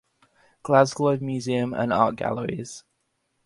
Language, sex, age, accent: English, male, under 19, Australian English